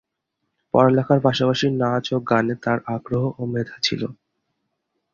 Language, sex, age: Bengali, male, 19-29